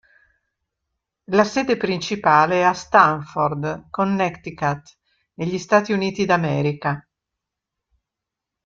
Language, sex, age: Italian, female, 70-79